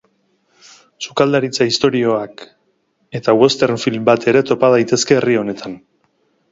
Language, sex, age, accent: Basque, male, 30-39, Erdialdekoa edo Nafarra (Gipuzkoa, Nafarroa)